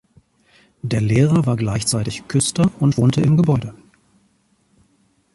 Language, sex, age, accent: German, male, 40-49, Deutschland Deutsch